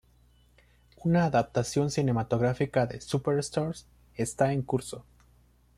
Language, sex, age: Spanish, male, 19-29